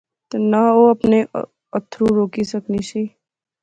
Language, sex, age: Pahari-Potwari, female, 19-29